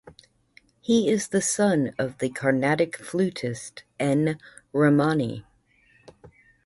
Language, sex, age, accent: English, female, 50-59, United States English